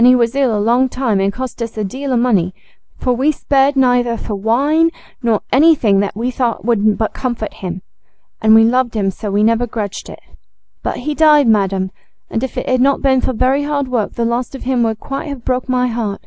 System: none